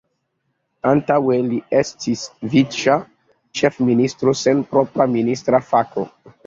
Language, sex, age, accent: Esperanto, male, 30-39, Internacia